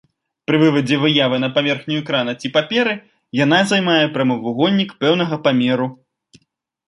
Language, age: Belarusian, 19-29